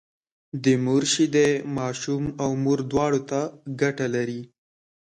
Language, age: Pashto, under 19